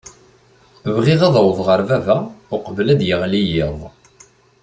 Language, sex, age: Kabyle, male, 30-39